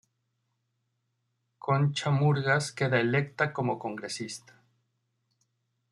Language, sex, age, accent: Spanish, male, 30-39, México